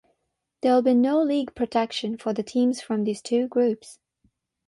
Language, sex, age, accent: English, female, 19-29, England English; Canadian English